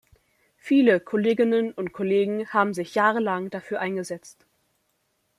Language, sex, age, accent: German, female, under 19, Deutschland Deutsch